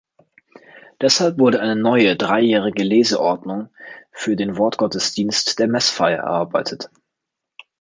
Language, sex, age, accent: German, male, under 19, Deutschland Deutsch